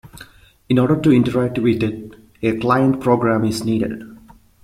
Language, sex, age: English, male, 19-29